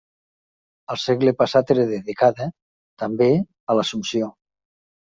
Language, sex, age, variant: Catalan, male, 50-59, Nord-Occidental